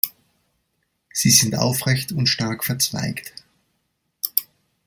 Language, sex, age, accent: German, male, 40-49, Österreichisches Deutsch